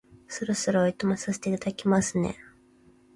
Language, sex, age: Japanese, female, 19-29